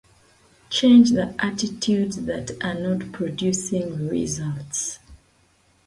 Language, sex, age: English, female, 30-39